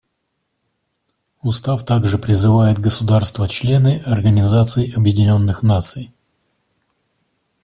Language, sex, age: Russian, male, 30-39